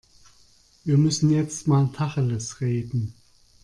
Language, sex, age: German, male, 50-59